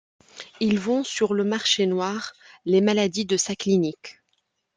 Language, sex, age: French, female, 19-29